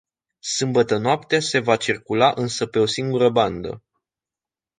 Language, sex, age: Romanian, male, 19-29